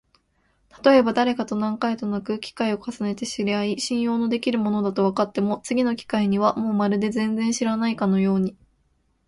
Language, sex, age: Japanese, female, 19-29